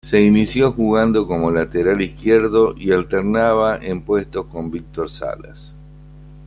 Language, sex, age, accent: Spanish, male, 60-69, Rioplatense: Argentina, Uruguay, este de Bolivia, Paraguay